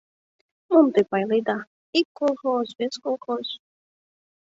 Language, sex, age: Mari, female, 19-29